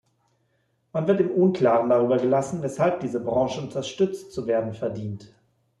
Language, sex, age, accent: German, male, 40-49, Deutschland Deutsch